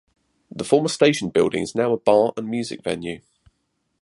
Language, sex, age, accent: English, male, 40-49, England English